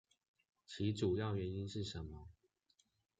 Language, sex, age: Chinese, male, under 19